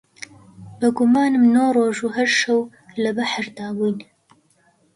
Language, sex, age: Central Kurdish, female, 19-29